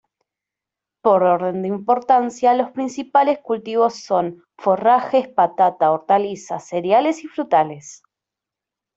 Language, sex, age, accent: Spanish, female, 19-29, Rioplatense: Argentina, Uruguay, este de Bolivia, Paraguay